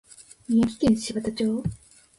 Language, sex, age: Japanese, female, 19-29